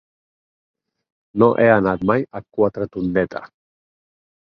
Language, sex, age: Catalan, male, 40-49